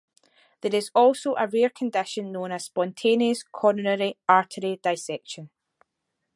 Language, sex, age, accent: English, female, 40-49, Scottish English